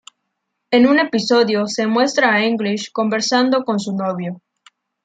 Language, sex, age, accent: Spanish, female, 19-29, México